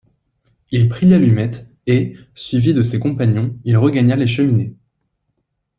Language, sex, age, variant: French, male, 19-29, Français de métropole